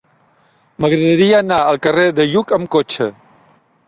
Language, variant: Catalan, Central